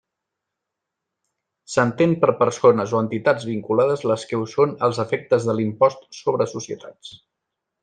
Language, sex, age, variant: Catalan, male, 30-39, Central